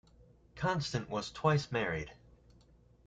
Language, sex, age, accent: English, male, 19-29, United States English